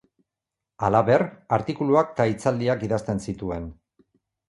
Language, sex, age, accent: Basque, male, 50-59, Mendebalekoa (Araba, Bizkaia, Gipuzkoako mendebaleko herri batzuk)